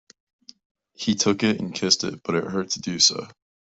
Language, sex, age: English, male, 19-29